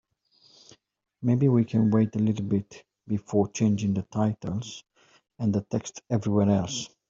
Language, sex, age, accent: English, male, 40-49, England English